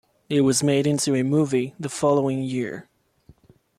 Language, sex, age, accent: English, male, 19-29, United States English